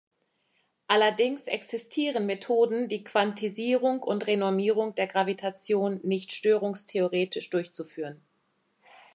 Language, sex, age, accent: German, female, 40-49, Deutschland Deutsch